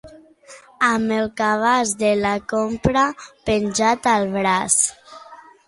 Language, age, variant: Catalan, under 19, Central